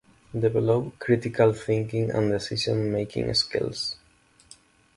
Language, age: English, 19-29